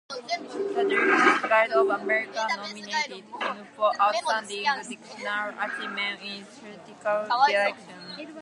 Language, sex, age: English, female, 19-29